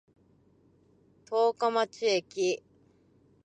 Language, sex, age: Japanese, female, 19-29